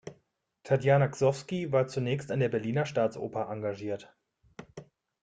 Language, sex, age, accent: German, male, 30-39, Deutschland Deutsch